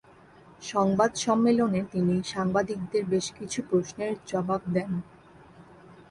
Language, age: Bengali, 19-29